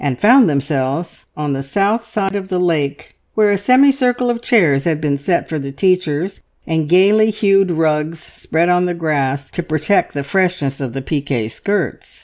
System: none